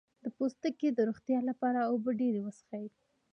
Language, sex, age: Pashto, female, under 19